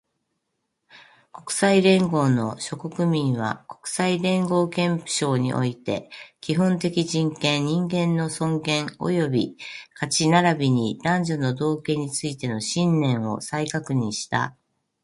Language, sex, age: Japanese, female, 60-69